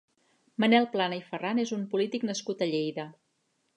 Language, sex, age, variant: Catalan, female, 50-59, Central